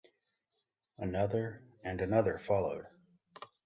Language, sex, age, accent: English, male, 40-49, United States English